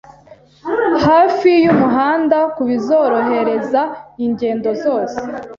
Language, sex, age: Kinyarwanda, female, 19-29